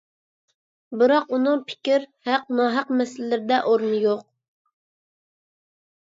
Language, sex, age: Uyghur, female, under 19